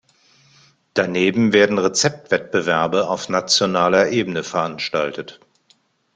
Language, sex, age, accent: German, male, 50-59, Deutschland Deutsch